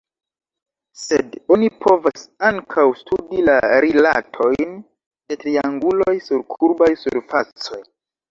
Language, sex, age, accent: Esperanto, male, 19-29, Internacia